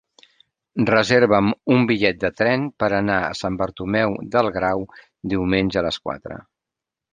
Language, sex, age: Catalan, male, 50-59